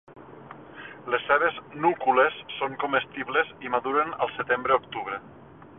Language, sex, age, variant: Catalan, male, 30-39, Septentrional